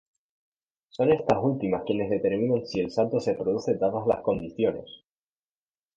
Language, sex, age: Spanish, male, 19-29